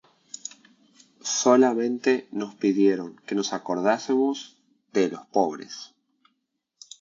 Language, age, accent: Spanish, 19-29, Rioplatense: Argentina, Uruguay, este de Bolivia, Paraguay